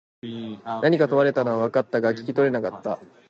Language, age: Japanese, 19-29